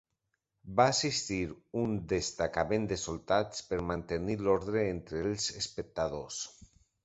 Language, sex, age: Catalan, male, 40-49